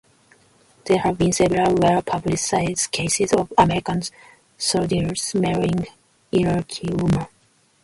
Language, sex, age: English, female, 19-29